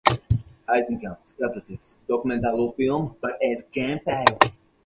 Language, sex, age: Latvian, male, 30-39